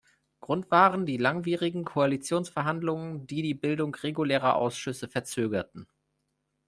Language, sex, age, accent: German, male, 19-29, Deutschland Deutsch